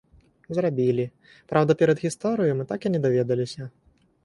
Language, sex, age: Belarusian, male, 19-29